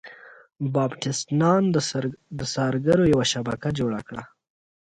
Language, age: Pashto, 19-29